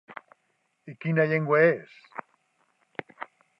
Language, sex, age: Catalan, male, 60-69